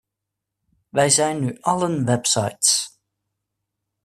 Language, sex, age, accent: Dutch, male, 19-29, Nederlands Nederlands